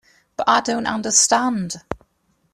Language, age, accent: English, 19-29, England English